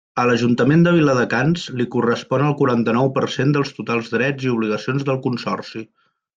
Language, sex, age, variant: Catalan, male, 30-39, Central